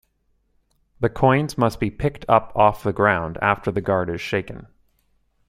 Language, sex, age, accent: English, male, 40-49, Canadian English